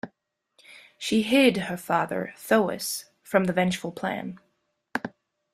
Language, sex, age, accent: English, female, 19-29, United States English